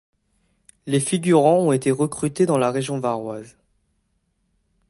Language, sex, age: French, male, 19-29